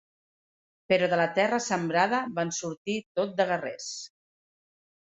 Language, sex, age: Catalan, female, 40-49